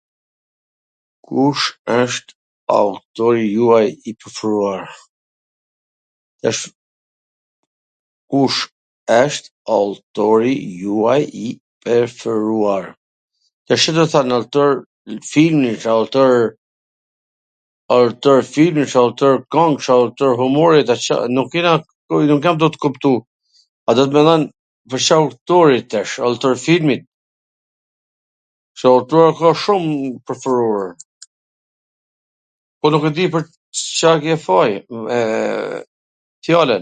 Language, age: Gheg Albanian, 50-59